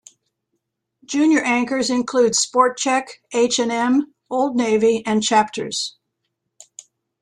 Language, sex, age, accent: English, female, 70-79, United States English